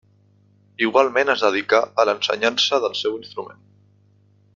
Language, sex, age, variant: Catalan, male, 19-29, Central